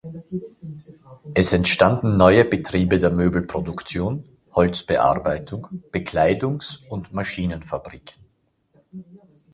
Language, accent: German, Österreichisches Deutsch